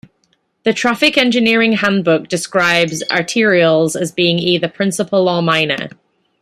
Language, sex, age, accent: English, female, 30-39, England English